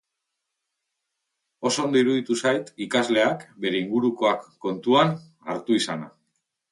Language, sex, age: Basque, male, 40-49